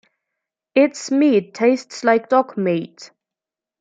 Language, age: English, 19-29